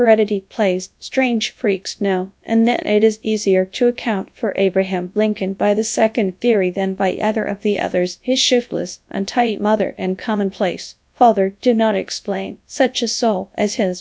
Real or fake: fake